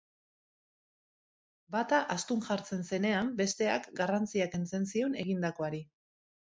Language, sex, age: Basque, female, 40-49